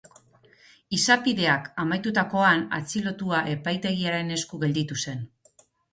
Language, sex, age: Basque, female, 40-49